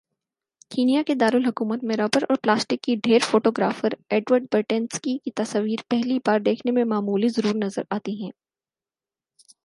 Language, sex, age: Urdu, female, 19-29